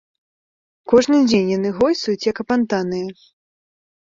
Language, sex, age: Belarusian, male, under 19